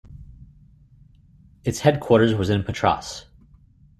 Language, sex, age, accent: English, male, 40-49, United States English